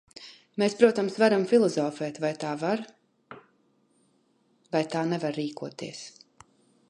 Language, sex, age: Latvian, female, 40-49